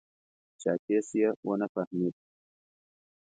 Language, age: Pashto, 30-39